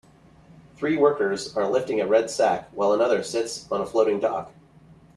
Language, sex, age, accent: English, male, 30-39, United States English